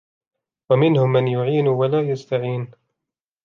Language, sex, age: Arabic, male, 19-29